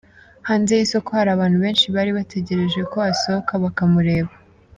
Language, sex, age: Kinyarwanda, female, 19-29